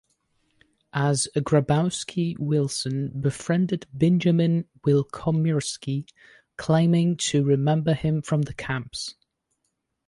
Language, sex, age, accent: English, male, 19-29, England English